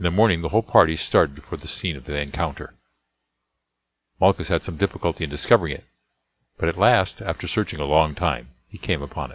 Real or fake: real